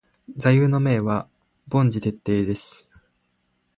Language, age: Japanese, 19-29